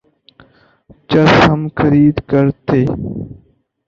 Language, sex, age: Urdu, male, 19-29